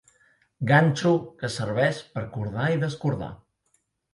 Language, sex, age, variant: Catalan, male, 30-39, Central